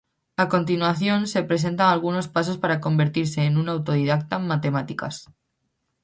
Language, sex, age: Spanish, female, 19-29